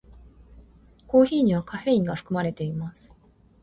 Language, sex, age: Japanese, female, 40-49